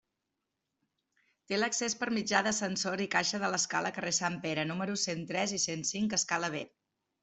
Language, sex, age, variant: Catalan, female, 40-49, Central